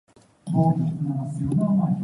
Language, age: Cantonese, 19-29